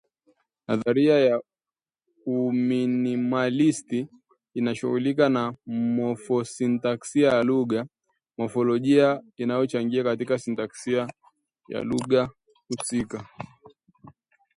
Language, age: Swahili, 19-29